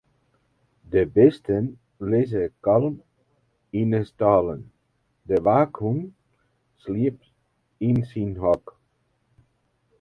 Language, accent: Western Frisian, Wâldfrysk